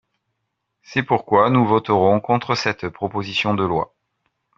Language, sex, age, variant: French, male, 50-59, Français de métropole